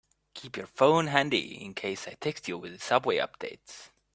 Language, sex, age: English, male, 30-39